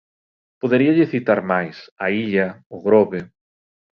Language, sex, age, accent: Galician, male, 30-39, Normativo (estándar)